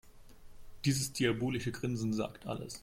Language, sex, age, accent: German, male, 19-29, Deutschland Deutsch